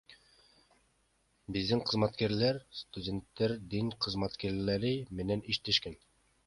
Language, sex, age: Kyrgyz, male, 19-29